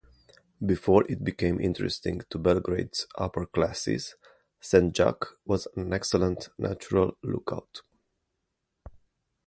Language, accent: English, United States English